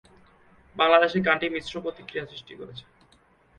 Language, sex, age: Bengali, male, 19-29